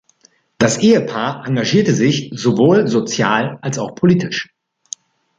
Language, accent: German, Deutschland Deutsch